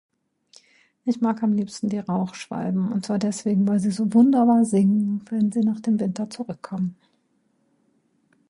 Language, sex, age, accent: German, female, 50-59, Deutschland Deutsch